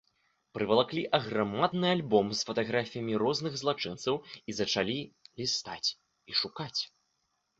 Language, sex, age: Belarusian, male, 19-29